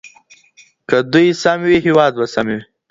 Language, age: Pashto, under 19